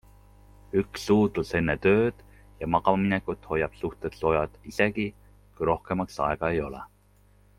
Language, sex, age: Estonian, male, 30-39